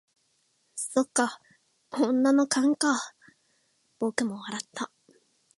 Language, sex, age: Japanese, female, 19-29